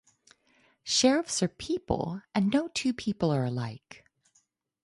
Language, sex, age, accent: English, female, 40-49, United States English